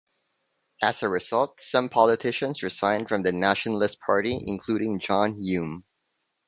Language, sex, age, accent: English, male, 30-39, Filipino